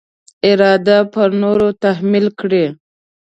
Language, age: Pashto, 19-29